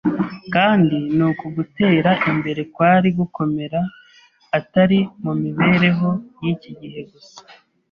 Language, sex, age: Kinyarwanda, male, 30-39